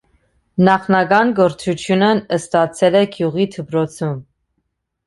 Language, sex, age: Armenian, female, 30-39